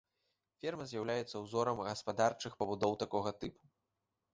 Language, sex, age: Belarusian, male, 19-29